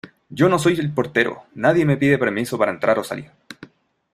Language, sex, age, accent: Spanish, male, 19-29, Chileno: Chile, Cuyo